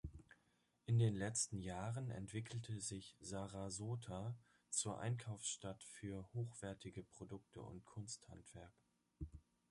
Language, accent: German, Deutschland Deutsch